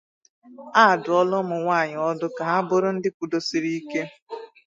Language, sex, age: Igbo, female, 19-29